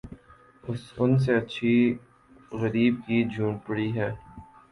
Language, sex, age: Urdu, male, 19-29